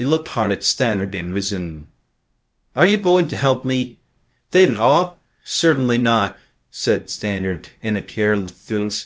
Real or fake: fake